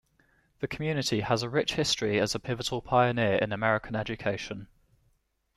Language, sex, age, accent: English, male, 19-29, England English